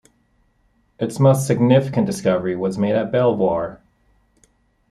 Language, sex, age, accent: English, male, 30-39, United States English